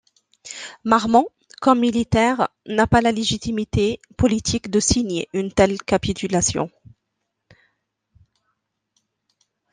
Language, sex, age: French, female, 30-39